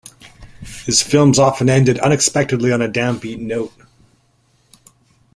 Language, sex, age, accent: English, male, 40-49, Canadian English